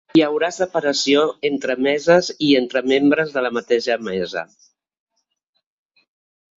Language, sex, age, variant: Catalan, female, 50-59, Septentrional